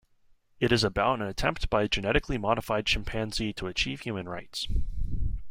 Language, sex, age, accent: English, male, 19-29, United States English